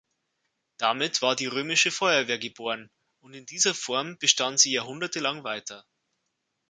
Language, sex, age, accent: German, male, 30-39, Deutschland Deutsch